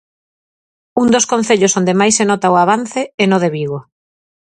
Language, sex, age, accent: Galician, female, 40-49, Normativo (estándar)